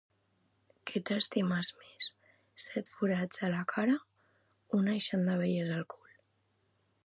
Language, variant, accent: Catalan, Central, central